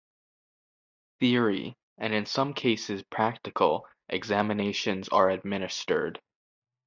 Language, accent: English, United States English